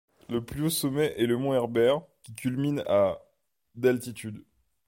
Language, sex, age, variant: French, male, 19-29, Français de métropole